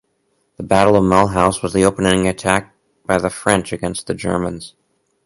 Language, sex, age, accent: English, male, 19-29, United States English